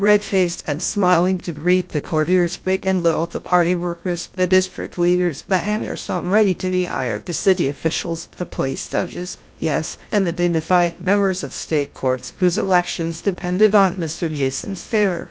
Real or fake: fake